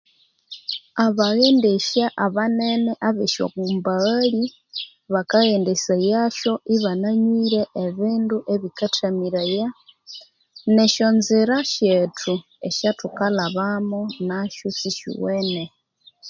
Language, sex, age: Konzo, female, 30-39